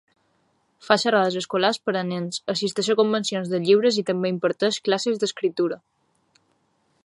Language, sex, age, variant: Catalan, female, 19-29, Balear